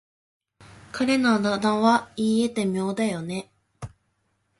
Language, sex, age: Japanese, female, 19-29